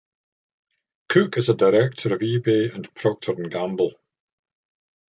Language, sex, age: English, male, 60-69